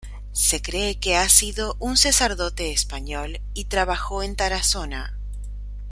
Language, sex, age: Spanish, female, 19-29